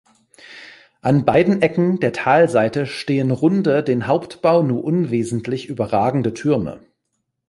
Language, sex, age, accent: German, male, 40-49, Deutschland Deutsch